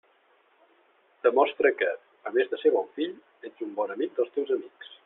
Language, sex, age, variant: Catalan, male, 40-49, Central